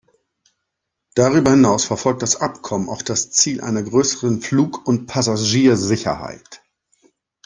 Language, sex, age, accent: German, male, 50-59, Deutschland Deutsch